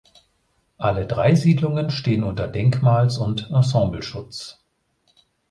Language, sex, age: German, male, 50-59